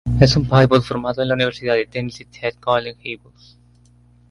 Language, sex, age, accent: Spanish, male, 19-29, Andino-Pacífico: Colombia, Perú, Ecuador, oeste de Bolivia y Venezuela andina